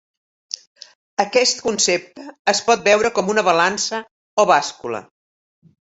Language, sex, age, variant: Catalan, female, 60-69, Central